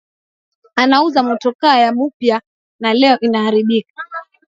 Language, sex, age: Swahili, female, 19-29